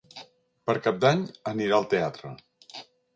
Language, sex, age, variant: Catalan, male, 60-69, Central